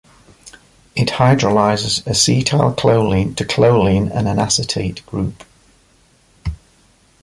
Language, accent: English, England English